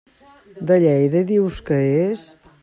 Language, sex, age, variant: Catalan, female, 50-59, Central